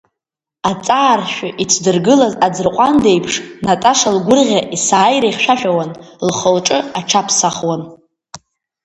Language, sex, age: Abkhazian, female, under 19